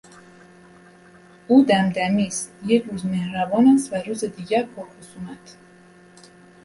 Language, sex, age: Persian, female, 19-29